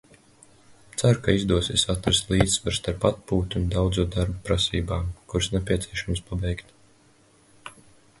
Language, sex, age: Latvian, male, 19-29